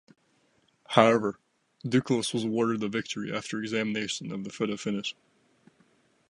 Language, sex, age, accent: English, male, 19-29, United States English